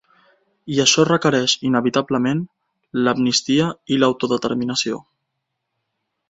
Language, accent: Catalan, Barceloní